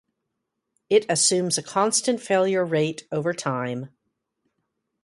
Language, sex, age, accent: English, female, 60-69, United States English